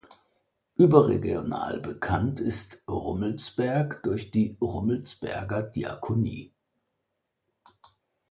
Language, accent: German, Deutschland Deutsch